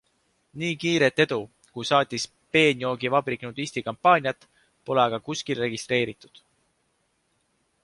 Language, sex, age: Estonian, male, 19-29